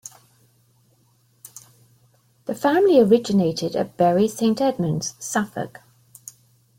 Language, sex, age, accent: English, female, 50-59, England English